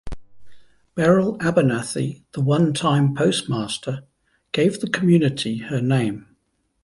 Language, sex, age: English, male, 50-59